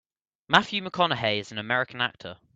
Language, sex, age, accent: English, male, under 19, England English